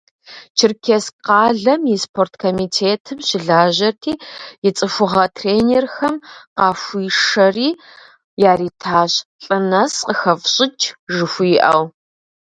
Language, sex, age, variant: Kabardian, female, 30-39, Адыгэбзэ (Къэбэрдей, Кирил, псоми зэдай)